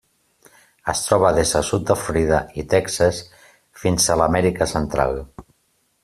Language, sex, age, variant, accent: Catalan, male, 50-59, Central, central